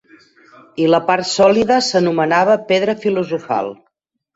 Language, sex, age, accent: Catalan, female, 40-49, gironí